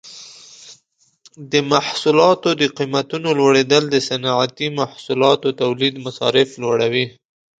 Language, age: Pashto, 30-39